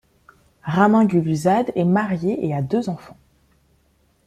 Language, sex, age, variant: French, female, 19-29, Français de métropole